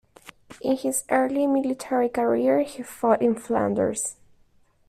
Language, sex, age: English, female, 19-29